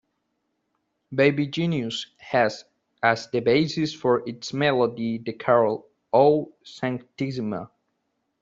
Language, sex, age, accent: English, male, 19-29, United States English